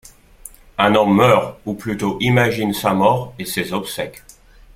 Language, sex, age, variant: French, male, 30-39, Français de métropole